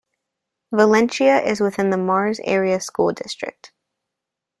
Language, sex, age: English, female, under 19